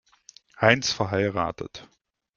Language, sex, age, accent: German, male, 19-29, Deutschland Deutsch